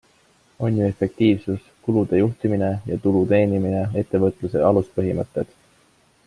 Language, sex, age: Estonian, male, 19-29